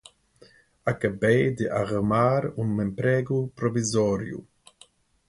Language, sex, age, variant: Portuguese, male, 40-49, Portuguese (Portugal)